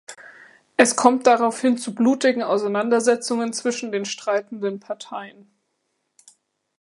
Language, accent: German, Deutschland Deutsch